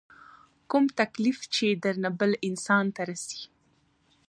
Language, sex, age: Pashto, female, 19-29